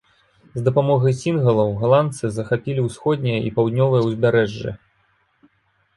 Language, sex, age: Belarusian, male, 19-29